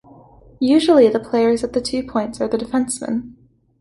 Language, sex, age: English, female, 19-29